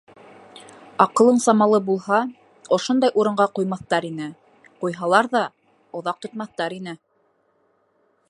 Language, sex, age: Bashkir, female, 19-29